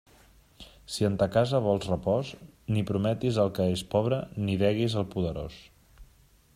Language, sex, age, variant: Catalan, male, 30-39, Central